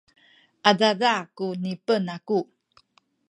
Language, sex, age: Sakizaya, female, 50-59